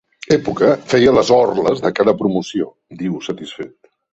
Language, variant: Catalan, Central